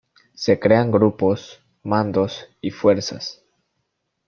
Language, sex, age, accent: Spanish, male, under 19, Andino-Pacífico: Colombia, Perú, Ecuador, oeste de Bolivia y Venezuela andina